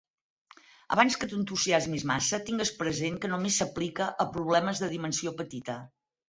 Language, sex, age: Catalan, female, 50-59